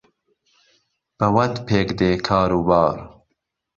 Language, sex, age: Central Kurdish, male, 40-49